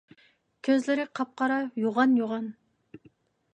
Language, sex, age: Uyghur, female, 40-49